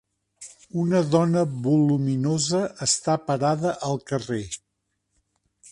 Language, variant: Catalan, Central